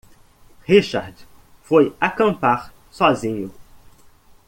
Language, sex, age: Portuguese, male, 30-39